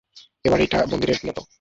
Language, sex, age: Bengali, male, 19-29